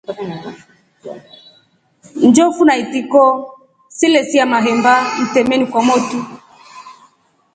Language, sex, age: Rombo, female, 30-39